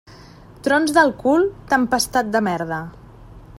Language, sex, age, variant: Catalan, female, 30-39, Central